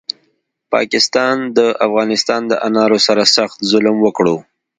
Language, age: Pashto, 30-39